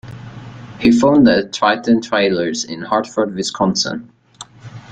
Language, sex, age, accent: English, male, under 19, Canadian English